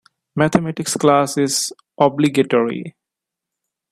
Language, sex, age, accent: English, male, 19-29, India and South Asia (India, Pakistan, Sri Lanka)